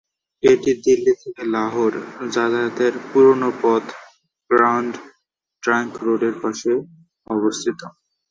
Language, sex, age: Bengali, male, 19-29